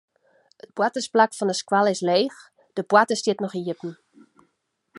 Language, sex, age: Western Frisian, female, 30-39